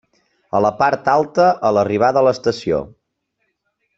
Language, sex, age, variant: Catalan, female, 30-39, Central